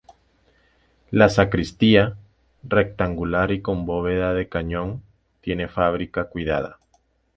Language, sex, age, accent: Spanish, male, 30-39, Caribe: Cuba, Venezuela, Puerto Rico, República Dominicana, Panamá, Colombia caribeña, México caribeño, Costa del golfo de México